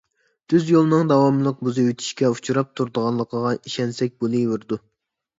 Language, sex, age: Uyghur, male, 19-29